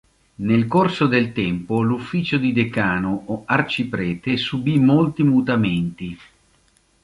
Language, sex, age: Italian, male, 50-59